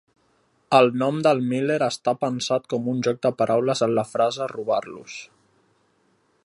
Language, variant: Catalan, Central